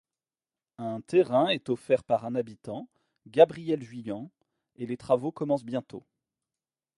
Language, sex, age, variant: French, male, 30-39, Français de métropole